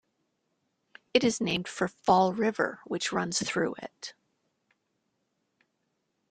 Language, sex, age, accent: English, female, 50-59, Canadian English